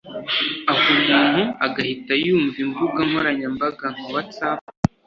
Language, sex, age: Kinyarwanda, male, under 19